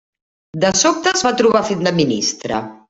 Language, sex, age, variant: Catalan, female, 50-59, Central